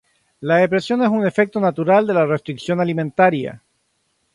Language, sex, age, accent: Spanish, male, 40-49, Chileno: Chile, Cuyo